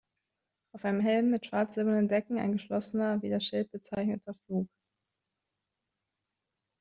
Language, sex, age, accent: German, female, 19-29, Deutschland Deutsch